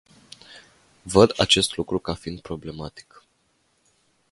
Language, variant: Romanian, Romanian-Romania